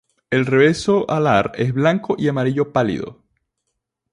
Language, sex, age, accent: Spanish, male, 19-29, Caribe: Cuba, Venezuela, Puerto Rico, República Dominicana, Panamá, Colombia caribeña, México caribeño, Costa del golfo de México